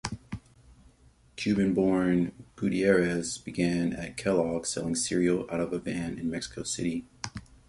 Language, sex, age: English, male, 30-39